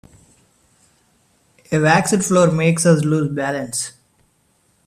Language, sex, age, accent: English, male, 19-29, India and South Asia (India, Pakistan, Sri Lanka)